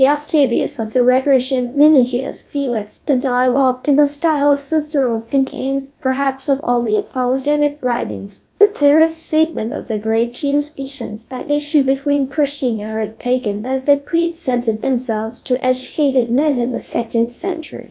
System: TTS, GlowTTS